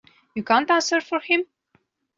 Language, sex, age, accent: English, female, 30-39, United States English